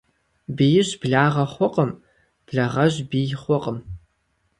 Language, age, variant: Kabardian, 19-29, Адыгэбзэ (Къэбэрдей, Кирил, Урысей)